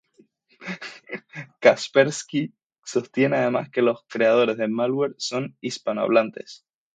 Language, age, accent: Spanish, 19-29, España: Islas Canarias